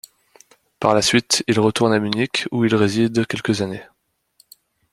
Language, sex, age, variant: French, male, 19-29, Français de métropole